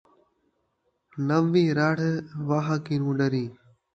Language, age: Saraiki, under 19